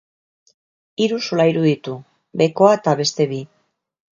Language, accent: Basque, Mendebalekoa (Araba, Bizkaia, Gipuzkoako mendebaleko herri batzuk)